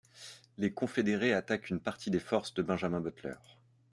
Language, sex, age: French, male, 30-39